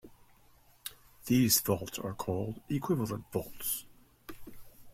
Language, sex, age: English, male, 50-59